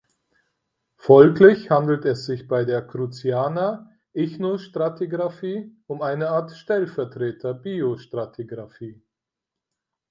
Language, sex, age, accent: German, male, 30-39, Deutschland Deutsch